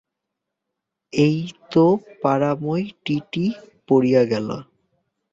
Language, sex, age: Bengali, male, 19-29